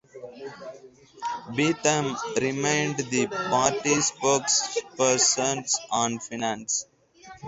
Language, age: English, 19-29